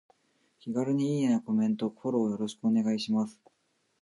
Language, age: Japanese, 40-49